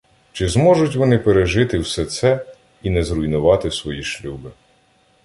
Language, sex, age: Ukrainian, male, 30-39